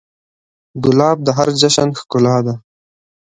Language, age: Pashto, 19-29